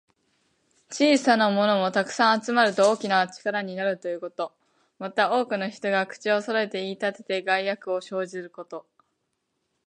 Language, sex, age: Japanese, female, 19-29